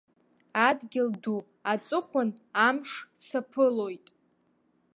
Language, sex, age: Abkhazian, female, under 19